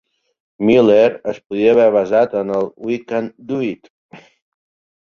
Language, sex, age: Catalan, male, 30-39